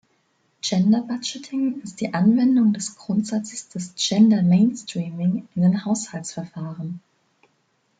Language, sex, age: German, female, 19-29